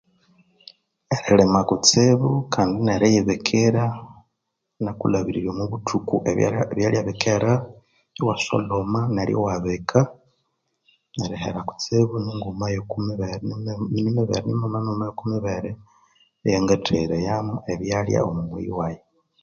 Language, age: Konzo, 19-29